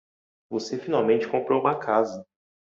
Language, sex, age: Portuguese, male, 30-39